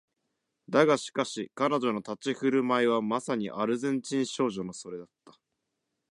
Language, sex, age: Japanese, male, 19-29